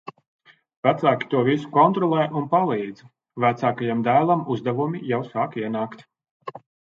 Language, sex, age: Latvian, male, 30-39